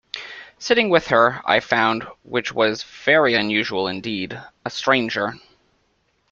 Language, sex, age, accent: English, male, 19-29, United States English